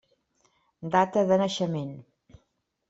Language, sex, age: Catalan, female, 60-69